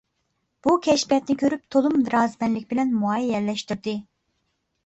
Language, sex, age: Uyghur, female, 19-29